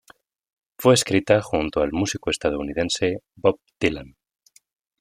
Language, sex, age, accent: Spanish, male, 19-29, España: Centro-Sur peninsular (Madrid, Toledo, Castilla-La Mancha)